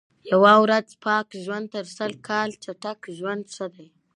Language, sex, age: Pashto, female, 30-39